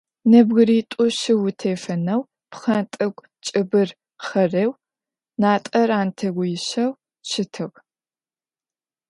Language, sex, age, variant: Adyghe, female, 19-29, Адыгабзэ (Кирил, пстэумэ зэдыряе)